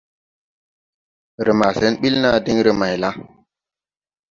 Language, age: Tupuri, 19-29